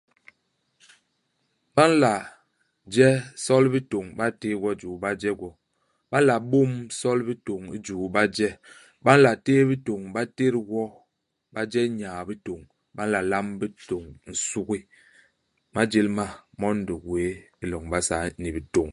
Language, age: Basaa, 40-49